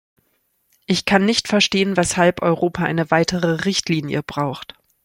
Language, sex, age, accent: German, female, 40-49, Deutschland Deutsch